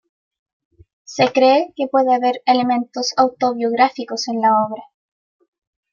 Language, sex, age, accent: Spanish, female, under 19, Chileno: Chile, Cuyo